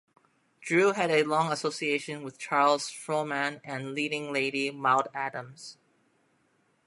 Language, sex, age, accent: English, female, 30-39, United States English